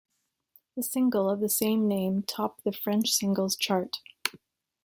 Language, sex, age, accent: English, female, 19-29, Canadian English